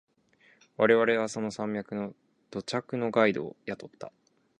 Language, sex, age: Japanese, male, 19-29